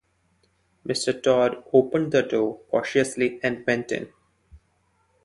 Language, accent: English, India and South Asia (India, Pakistan, Sri Lanka)